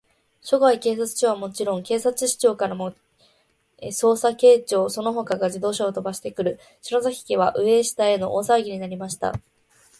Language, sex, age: Japanese, female, 19-29